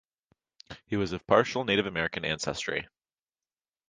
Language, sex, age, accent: English, male, under 19, United States English